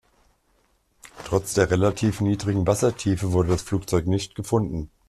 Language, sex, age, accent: German, male, 40-49, Deutschland Deutsch